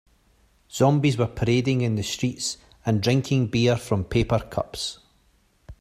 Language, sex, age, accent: English, male, 30-39, Scottish English